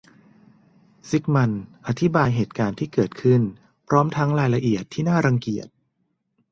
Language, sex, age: Thai, male, 30-39